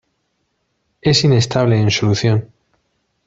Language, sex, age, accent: Spanish, male, 40-49, España: Centro-Sur peninsular (Madrid, Toledo, Castilla-La Mancha)